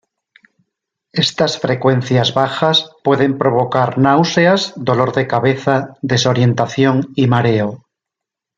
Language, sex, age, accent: Spanish, male, 40-49, España: Norte peninsular (Asturias, Castilla y León, Cantabria, País Vasco, Navarra, Aragón, La Rioja, Guadalajara, Cuenca)